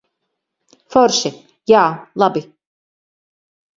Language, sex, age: Latvian, female, 50-59